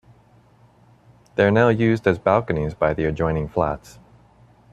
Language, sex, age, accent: English, male, 40-49, United States English